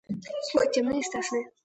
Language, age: Russian, under 19